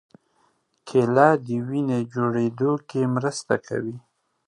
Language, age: Pashto, 40-49